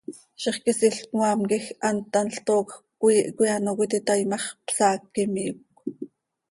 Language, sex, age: Seri, female, 40-49